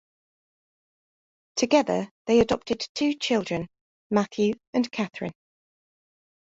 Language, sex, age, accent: English, female, 30-39, England English